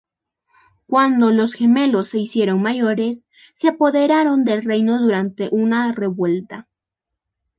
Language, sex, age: Spanish, female, 19-29